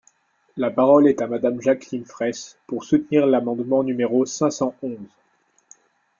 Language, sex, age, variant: French, male, 19-29, Français de métropole